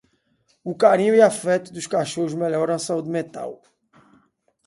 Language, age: Portuguese, 40-49